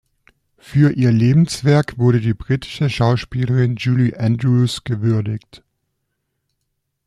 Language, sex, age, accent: German, male, 40-49, Deutschland Deutsch